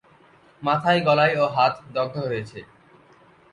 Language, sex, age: Bengali, male, under 19